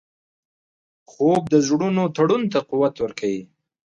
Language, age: Pashto, 19-29